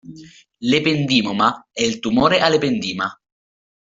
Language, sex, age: Italian, male, 19-29